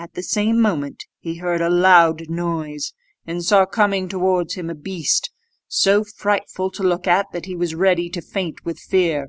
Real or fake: real